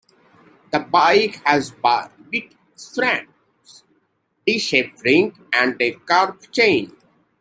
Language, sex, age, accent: English, male, 19-29, United States English